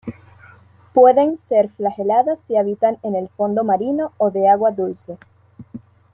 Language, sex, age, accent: Spanish, female, 19-29, Caribe: Cuba, Venezuela, Puerto Rico, República Dominicana, Panamá, Colombia caribeña, México caribeño, Costa del golfo de México